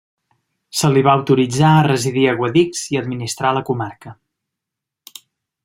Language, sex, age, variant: Catalan, male, 30-39, Central